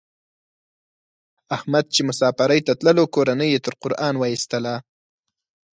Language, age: Pashto, 19-29